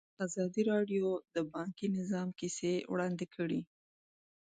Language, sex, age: Pashto, female, 19-29